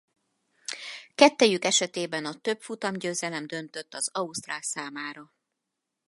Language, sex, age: Hungarian, female, 50-59